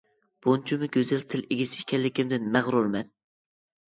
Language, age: Uyghur, 19-29